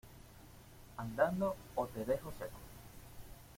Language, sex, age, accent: Spanish, male, 30-39, Caribe: Cuba, Venezuela, Puerto Rico, República Dominicana, Panamá, Colombia caribeña, México caribeño, Costa del golfo de México